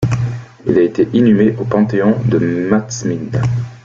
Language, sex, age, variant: French, male, 30-39, Français de métropole